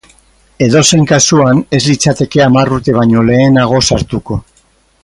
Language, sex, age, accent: Basque, male, 60-69, Mendebalekoa (Araba, Bizkaia, Gipuzkoako mendebaleko herri batzuk)